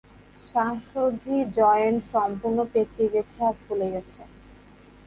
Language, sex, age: Bengali, female, 19-29